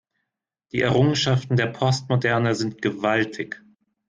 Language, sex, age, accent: German, male, 30-39, Deutschland Deutsch